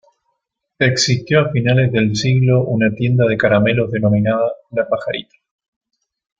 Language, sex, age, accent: Spanish, male, 30-39, Rioplatense: Argentina, Uruguay, este de Bolivia, Paraguay